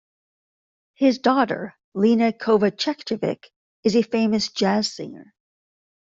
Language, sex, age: English, female, 50-59